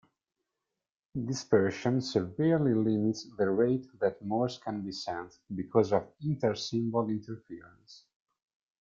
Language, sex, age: English, male, 19-29